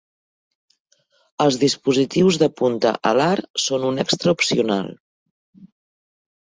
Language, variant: Catalan, Central